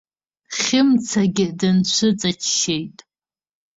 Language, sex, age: Abkhazian, female, under 19